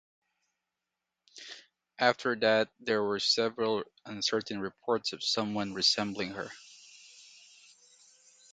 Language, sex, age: English, male, 19-29